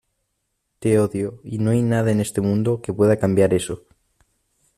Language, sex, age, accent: Spanish, male, under 19, España: Centro-Sur peninsular (Madrid, Toledo, Castilla-La Mancha)